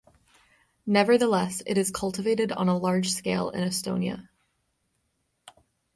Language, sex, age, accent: English, female, 19-29, United States English; Canadian English